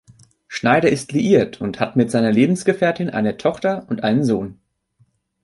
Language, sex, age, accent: German, male, 19-29, Deutschland Deutsch